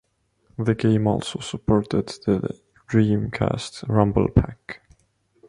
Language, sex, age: English, male, 19-29